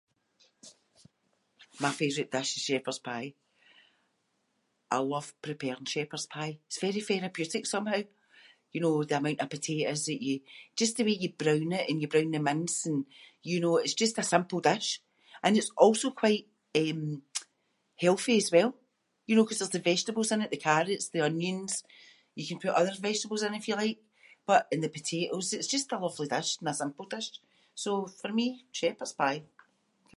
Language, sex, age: Scots, female, 60-69